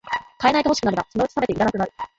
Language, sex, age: Japanese, female, under 19